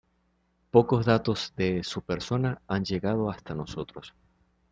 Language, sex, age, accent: Spanish, male, 19-29, Caribe: Cuba, Venezuela, Puerto Rico, República Dominicana, Panamá, Colombia caribeña, México caribeño, Costa del golfo de México